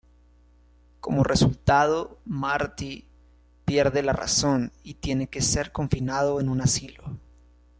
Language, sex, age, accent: Spanish, male, 19-29, Caribe: Cuba, Venezuela, Puerto Rico, República Dominicana, Panamá, Colombia caribeña, México caribeño, Costa del golfo de México